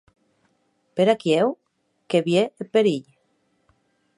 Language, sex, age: Occitan, female, 50-59